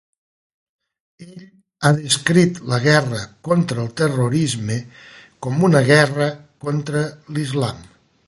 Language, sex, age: Catalan, male, 60-69